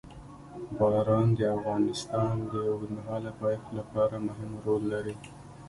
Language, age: Pashto, 19-29